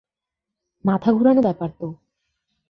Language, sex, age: Bengali, female, 19-29